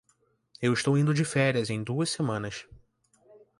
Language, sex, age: Portuguese, male, 19-29